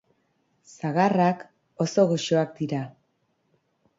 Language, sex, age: Basque, female, 40-49